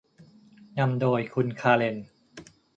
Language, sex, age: Thai, male, 30-39